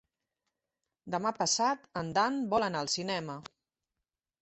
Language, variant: Catalan, Central